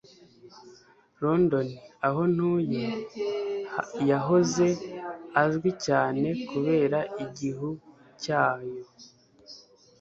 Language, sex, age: Kinyarwanda, male, 30-39